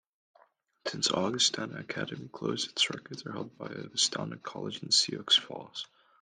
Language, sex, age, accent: English, male, under 19, Canadian English